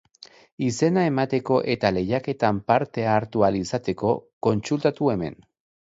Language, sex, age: Basque, male, 40-49